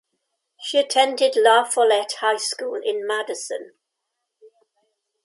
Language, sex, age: English, female, 70-79